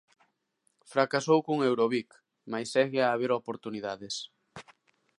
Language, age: Galician, 40-49